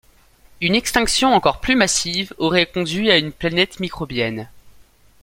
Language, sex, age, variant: French, male, under 19, Français de métropole